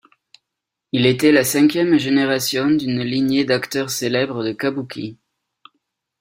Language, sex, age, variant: French, male, 30-39, Français de métropole